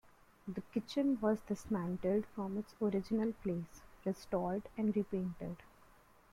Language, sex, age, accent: English, female, 19-29, India and South Asia (India, Pakistan, Sri Lanka)